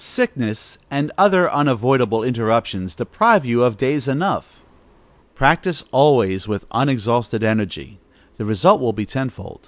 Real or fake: real